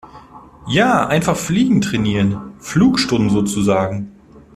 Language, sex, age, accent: German, male, 30-39, Deutschland Deutsch